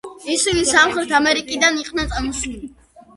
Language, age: Georgian, under 19